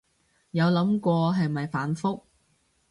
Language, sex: Cantonese, female